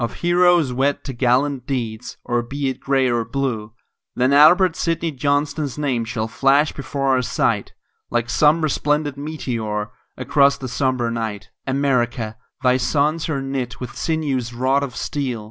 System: none